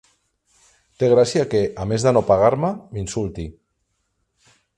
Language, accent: Catalan, aprenent (recent, des del castellà)